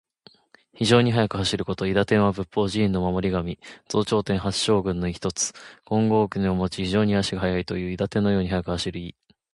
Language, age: Japanese, 19-29